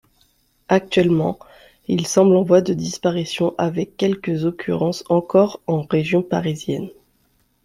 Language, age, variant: French, 19-29, Français de métropole